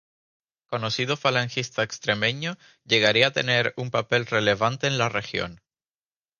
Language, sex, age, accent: Spanish, male, 19-29, España: Islas Canarias